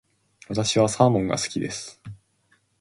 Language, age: Japanese, 19-29